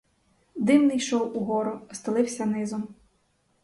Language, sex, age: Ukrainian, female, 19-29